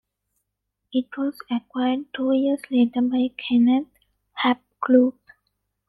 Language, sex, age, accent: English, female, 19-29, India and South Asia (India, Pakistan, Sri Lanka)